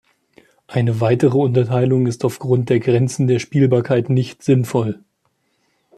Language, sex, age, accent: German, male, 19-29, Deutschland Deutsch